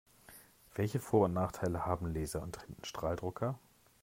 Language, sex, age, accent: German, male, 40-49, Deutschland Deutsch